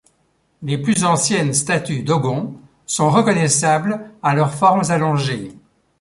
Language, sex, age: French, male, 70-79